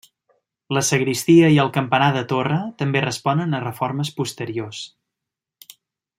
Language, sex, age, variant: Catalan, male, 30-39, Central